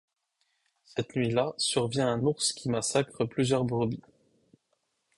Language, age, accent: French, 19-29, Français du Maroc